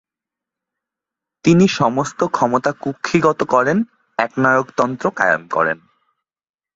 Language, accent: Bengali, প্রমিত